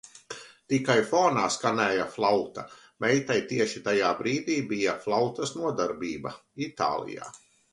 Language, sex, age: Latvian, male, 40-49